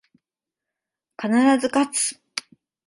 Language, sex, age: Japanese, female, 40-49